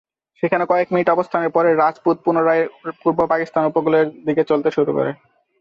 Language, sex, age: Bengali, male, 19-29